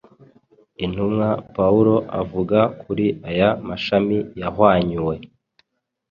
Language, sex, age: Kinyarwanda, male, 19-29